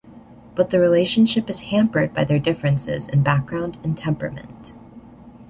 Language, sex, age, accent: English, male, under 19, United States English